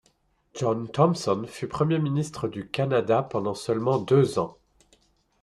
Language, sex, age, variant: French, male, 40-49, Français de métropole